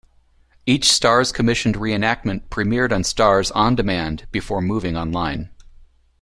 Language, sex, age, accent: English, male, 40-49, United States English